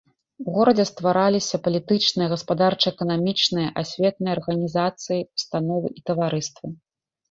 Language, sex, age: Belarusian, female, 30-39